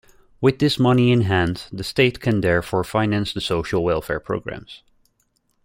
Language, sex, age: English, male, 30-39